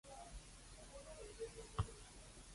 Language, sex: Cantonese, female